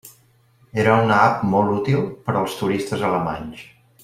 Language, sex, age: Catalan, male, 50-59